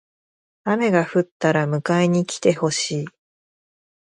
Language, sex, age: Japanese, female, 30-39